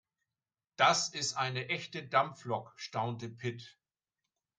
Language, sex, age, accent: German, male, 60-69, Deutschland Deutsch